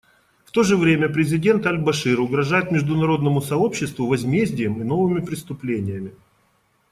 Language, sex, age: Russian, male, 40-49